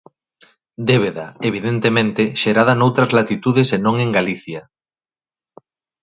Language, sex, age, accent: Galician, male, 40-49, Oriental (común en zona oriental)